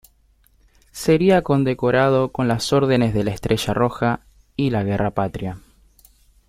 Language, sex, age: Spanish, male, under 19